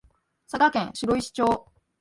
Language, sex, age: Japanese, female, under 19